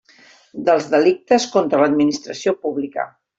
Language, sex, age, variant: Catalan, female, 50-59, Central